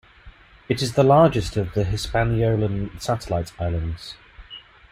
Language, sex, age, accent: English, male, 30-39, England English